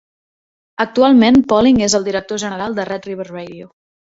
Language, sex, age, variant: Catalan, female, 30-39, Central